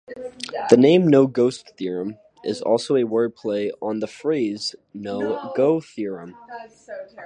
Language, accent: English, United States English